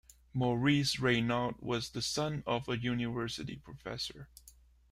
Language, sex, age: English, male, 30-39